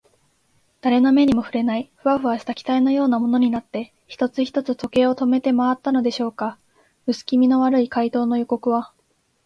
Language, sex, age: Japanese, female, 19-29